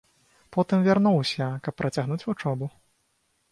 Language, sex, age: Belarusian, male, 19-29